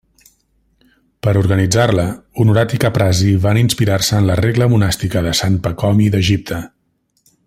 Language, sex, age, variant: Catalan, male, 40-49, Central